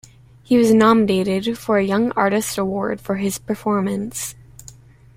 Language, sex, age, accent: English, female, under 19, United States English